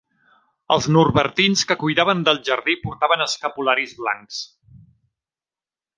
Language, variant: Catalan, Central